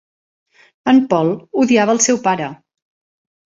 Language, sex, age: Catalan, female, 40-49